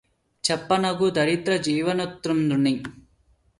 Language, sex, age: Telugu, male, 19-29